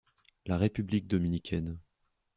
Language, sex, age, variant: French, male, 19-29, Français de métropole